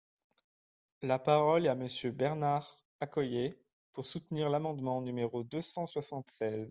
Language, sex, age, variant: French, male, 19-29, Français de métropole